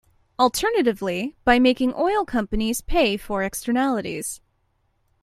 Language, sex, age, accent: English, female, 19-29, United States English